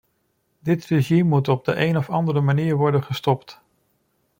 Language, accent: Dutch, Nederlands Nederlands